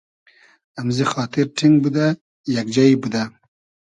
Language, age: Hazaragi, 30-39